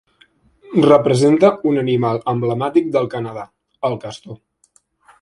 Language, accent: Catalan, central; septentrional